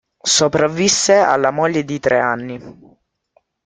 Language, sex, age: Italian, male, under 19